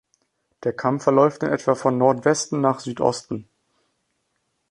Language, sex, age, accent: German, male, under 19, Deutschland Deutsch